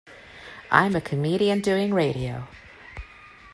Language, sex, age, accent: English, female, 40-49, United States English